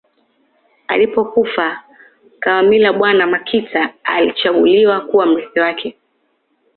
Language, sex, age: Swahili, female, 19-29